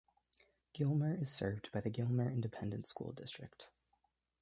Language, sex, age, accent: English, male, 19-29, United States English